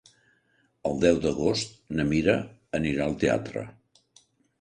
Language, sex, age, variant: Catalan, male, 70-79, Central